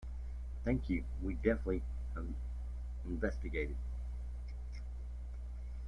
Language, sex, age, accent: English, male, 40-49, United States English